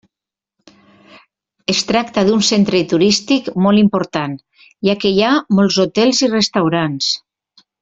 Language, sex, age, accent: Catalan, female, 50-59, valencià